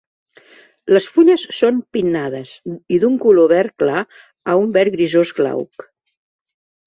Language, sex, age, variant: Catalan, female, 70-79, Central